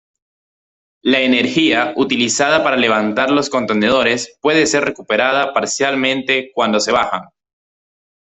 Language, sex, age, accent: Spanish, male, 19-29, Andino-Pacífico: Colombia, Perú, Ecuador, oeste de Bolivia y Venezuela andina